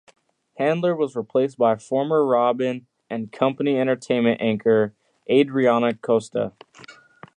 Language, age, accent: English, under 19, United States English